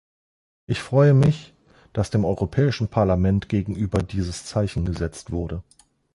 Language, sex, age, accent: German, male, 30-39, Deutschland Deutsch